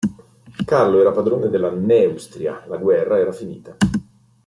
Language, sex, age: Italian, male, 40-49